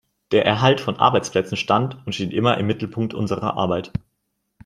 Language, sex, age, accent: German, male, 19-29, Deutschland Deutsch